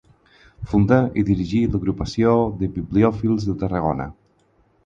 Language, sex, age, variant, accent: Catalan, male, 30-39, Balear, balear; aprenent (recent, des del castellà)